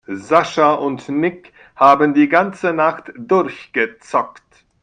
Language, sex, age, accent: German, male, 60-69, Deutschland Deutsch